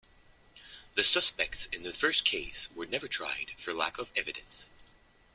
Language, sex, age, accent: English, male, 30-39, Canadian English